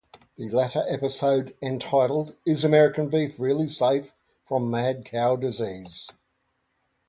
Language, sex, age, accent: English, male, 60-69, Australian English